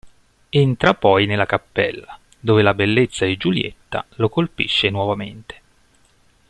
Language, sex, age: Italian, male, 40-49